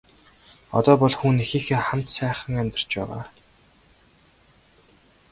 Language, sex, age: Mongolian, male, 19-29